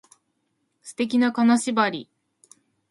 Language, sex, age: Japanese, female, 19-29